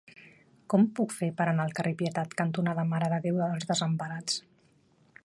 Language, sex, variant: Catalan, female, Septentrional